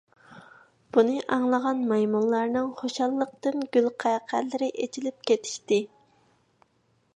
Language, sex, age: Uyghur, female, 19-29